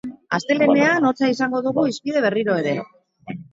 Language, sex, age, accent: Basque, female, 50-59, Mendebalekoa (Araba, Bizkaia, Gipuzkoako mendebaleko herri batzuk)